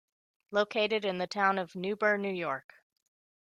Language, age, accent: English, 30-39, United States English